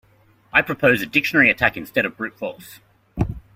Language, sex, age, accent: English, male, 40-49, Australian English